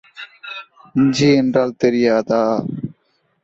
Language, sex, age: Tamil, male, 19-29